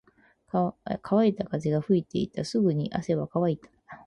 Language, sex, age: Japanese, female, 30-39